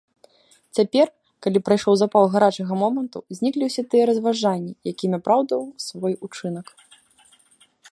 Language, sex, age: Belarusian, female, 19-29